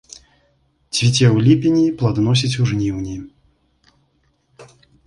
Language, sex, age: Belarusian, male, 19-29